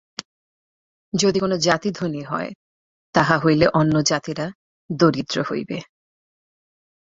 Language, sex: Bengali, female